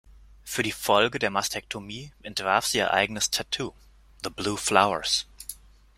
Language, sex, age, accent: German, male, 30-39, Deutschland Deutsch